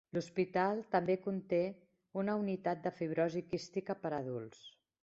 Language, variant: Catalan, Central